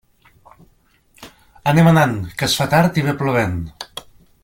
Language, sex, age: Catalan, male, 40-49